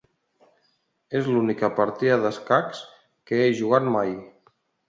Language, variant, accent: Catalan, Nord-Occidental, nord-occidental